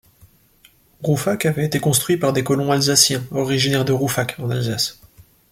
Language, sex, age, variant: French, male, 19-29, Français de métropole